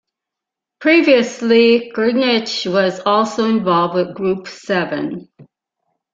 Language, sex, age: English, female, 50-59